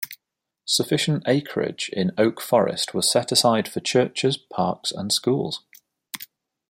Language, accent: English, England English